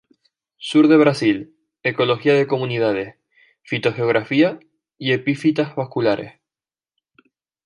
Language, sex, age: Spanish, female, 19-29